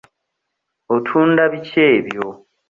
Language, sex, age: Ganda, male, 30-39